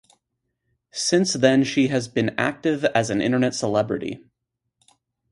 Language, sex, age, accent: English, male, 19-29, United States English